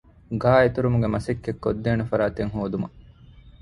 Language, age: Divehi, 30-39